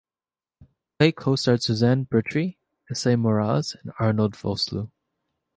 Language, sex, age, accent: English, male, 19-29, Canadian English